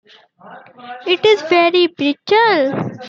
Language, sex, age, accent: English, female, 19-29, United States English